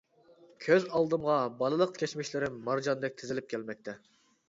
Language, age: Uyghur, 19-29